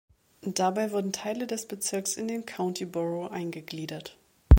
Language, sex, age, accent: German, female, 40-49, Deutschland Deutsch